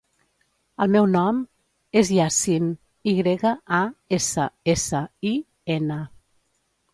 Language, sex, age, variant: Catalan, female, 50-59, Central